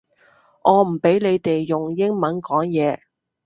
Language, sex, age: Cantonese, female, 30-39